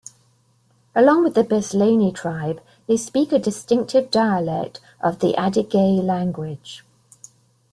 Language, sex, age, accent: English, female, 50-59, England English